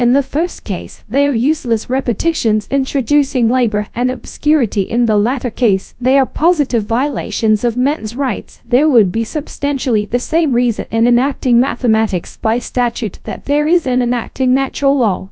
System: TTS, GradTTS